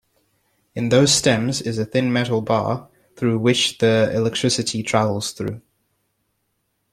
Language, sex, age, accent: English, male, 19-29, England English